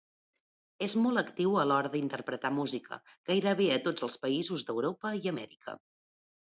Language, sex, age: Catalan, female, 40-49